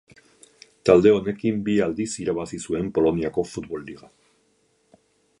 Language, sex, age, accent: Basque, male, 50-59, Erdialdekoa edo Nafarra (Gipuzkoa, Nafarroa)